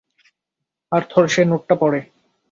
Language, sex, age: Bengali, male, 19-29